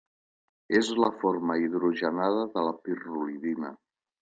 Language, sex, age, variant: Catalan, male, 60-69, Central